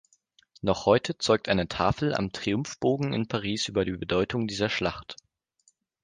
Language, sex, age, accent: German, male, under 19, Deutschland Deutsch